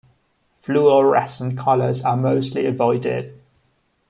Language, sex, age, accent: English, male, 19-29, England English